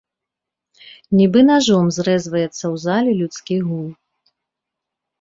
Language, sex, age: Belarusian, female, 30-39